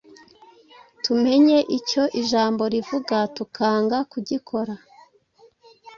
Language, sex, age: Kinyarwanda, female, 30-39